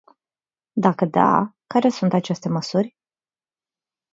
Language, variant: Romanian, Romanian-Romania